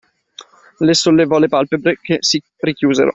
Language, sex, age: Italian, male, 19-29